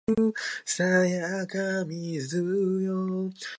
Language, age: Japanese, under 19